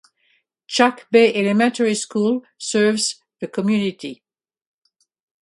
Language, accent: English, United States English